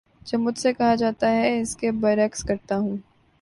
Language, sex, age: Urdu, male, 19-29